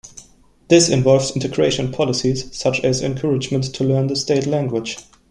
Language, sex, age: English, male, 19-29